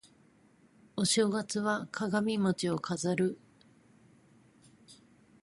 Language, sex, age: Japanese, female, 50-59